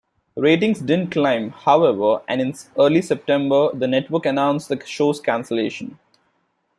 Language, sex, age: English, male, 19-29